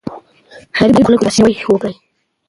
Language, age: Pashto, 19-29